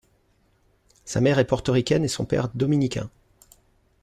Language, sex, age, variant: French, male, 40-49, Français de métropole